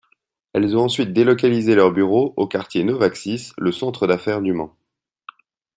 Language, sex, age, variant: French, male, 30-39, Français de métropole